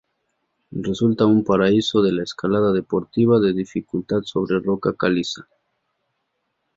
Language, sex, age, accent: Spanish, male, 30-39, México